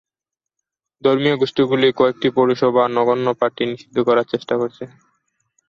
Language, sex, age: Bengali, male, 19-29